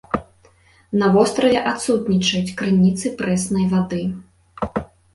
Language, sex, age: Belarusian, female, 19-29